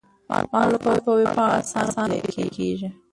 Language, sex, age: Pashto, female, under 19